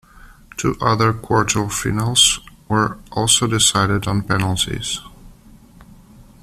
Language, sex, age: English, male, 30-39